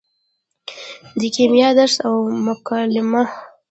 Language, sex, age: Pashto, female, under 19